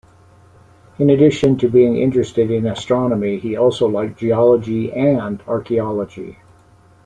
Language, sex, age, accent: English, male, 60-69, Canadian English